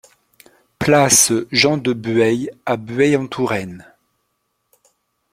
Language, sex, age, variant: French, male, 40-49, Français de métropole